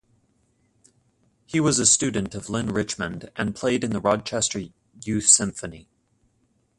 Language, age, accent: English, 19-29, United States English